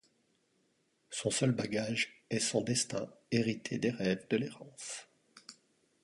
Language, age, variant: French, 40-49, Français de métropole